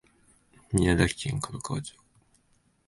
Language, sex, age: Japanese, male, 19-29